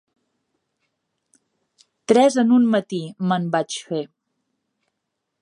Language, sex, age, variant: Catalan, female, 40-49, Central